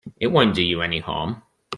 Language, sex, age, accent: English, male, 30-39, England English